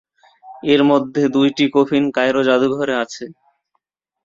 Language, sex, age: Bengali, male, 19-29